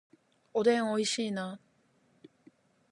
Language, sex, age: Japanese, female, 19-29